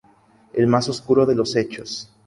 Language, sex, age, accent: Spanish, male, 19-29, México